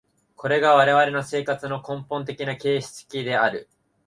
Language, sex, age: Japanese, male, 19-29